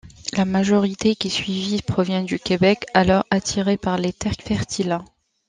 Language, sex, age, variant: French, female, 30-39, Français de métropole